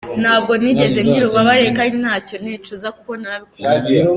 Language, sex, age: Kinyarwanda, female, under 19